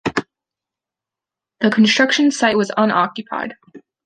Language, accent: English, United States English